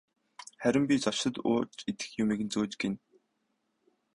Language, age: Mongolian, 19-29